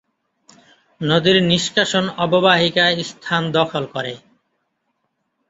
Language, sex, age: Bengali, male, 30-39